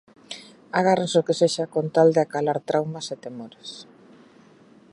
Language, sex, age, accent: Galician, female, 50-59, Central (gheada)